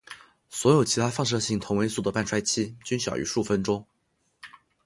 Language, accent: Chinese, 出生地：浙江省